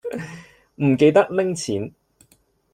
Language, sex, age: Cantonese, male, 30-39